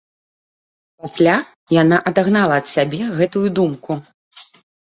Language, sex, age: Belarusian, female, 30-39